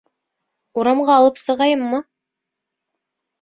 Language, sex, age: Bashkir, female, 19-29